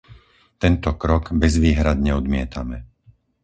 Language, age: Slovak, 50-59